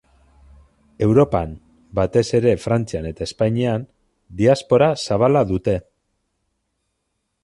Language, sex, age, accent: Basque, male, 40-49, Mendebalekoa (Araba, Bizkaia, Gipuzkoako mendebaleko herri batzuk)